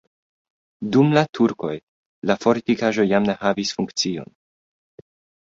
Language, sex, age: Esperanto, male, 19-29